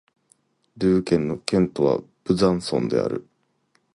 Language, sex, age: Japanese, male, 19-29